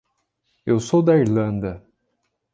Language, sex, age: Portuguese, male, 30-39